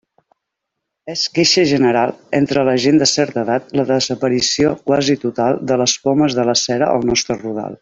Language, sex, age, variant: Catalan, female, 40-49, Septentrional